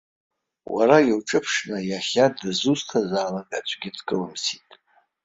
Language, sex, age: Abkhazian, male, 60-69